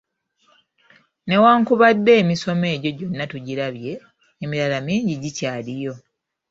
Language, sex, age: Ganda, female, 30-39